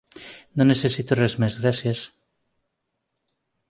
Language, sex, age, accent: Catalan, female, 40-49, valencià